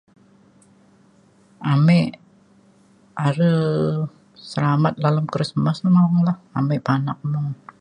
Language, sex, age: Mainstream Kenyah, female, 70-79